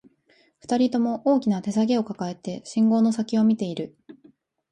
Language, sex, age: Japanese, female, 19-29